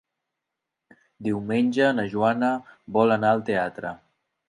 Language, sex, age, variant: Catalan, male, 19-29, Central